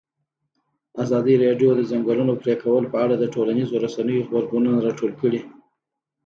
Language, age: Pashto, 30-39